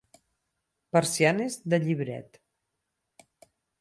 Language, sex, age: Catalan, female, 50-59